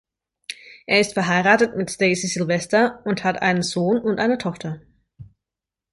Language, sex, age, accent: German, female, 19-29, Deutschland Deutsch